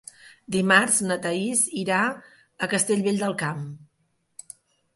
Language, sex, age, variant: Catalan, female, 40-49, Central